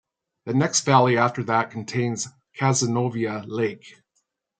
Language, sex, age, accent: English, male, 60-69, Canadian English